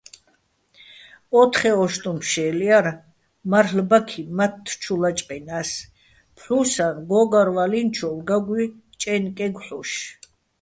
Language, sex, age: Bats, female, 60-69